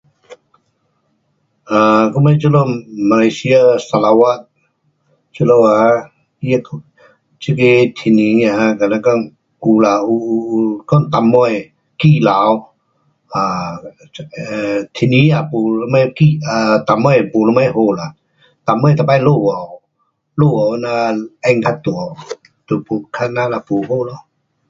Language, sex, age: Pu-Xian Chinese, male, 60-69